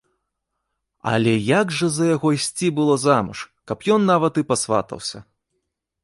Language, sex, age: Belarusian, male, 30-39